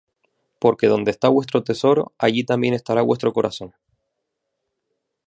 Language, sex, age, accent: Spanish, male, 19-29, España: Islas Canarias